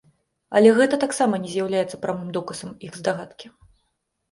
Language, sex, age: Belarusian, female, 30-39